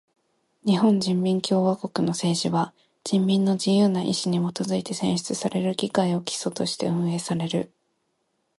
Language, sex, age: Japanese, female, 19-29